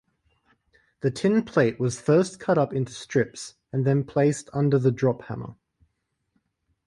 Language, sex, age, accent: English, male, 19-29, Australian English